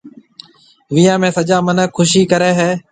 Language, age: Marwari (Pakistan), 40-49